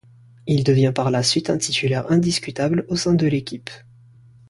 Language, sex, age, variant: French, male, 19-29, Français du nord de l'Afrique